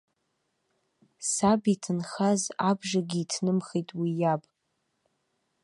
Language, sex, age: Abkhazian, female, under 19